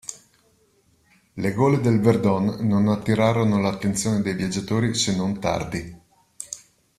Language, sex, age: Italian, male, 50-59